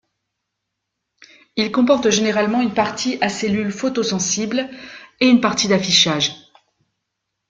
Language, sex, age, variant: French, female, 50-59, Français de métropole